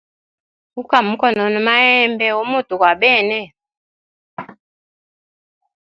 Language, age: Hemba, 19-29